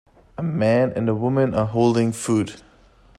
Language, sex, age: English, male, 30-39